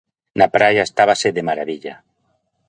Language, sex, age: Galician, male, 40-49